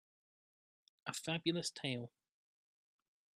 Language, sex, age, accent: English, male, 40-49, England English